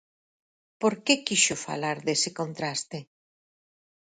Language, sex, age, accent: Galician, female, 60-69, Normativo (estándar)